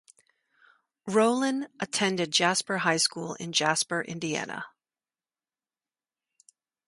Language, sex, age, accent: English, female, 50-59, United States English